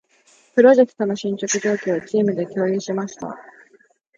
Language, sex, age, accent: Japanese, female, 19-29, 標準語